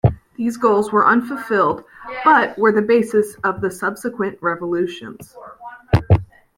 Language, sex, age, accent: English, female, under 19, United States English